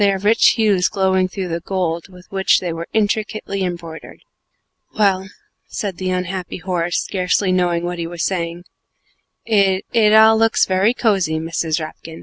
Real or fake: real